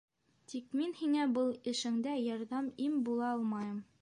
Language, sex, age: Bashkir, female, under 19